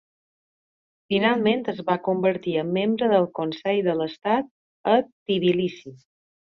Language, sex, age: Catalan, female, 40-49